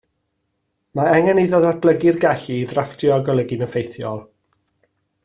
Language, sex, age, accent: Welsh, male, 30-39, Y Deyrnas Unedig Cymraeg